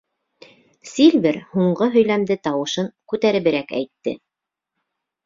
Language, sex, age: Bashkir, female, 30-39